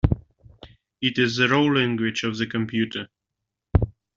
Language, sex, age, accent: English, male, 19-29, United States English